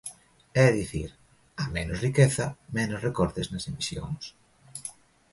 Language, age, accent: Galician, 40-49, Normativo (estándar)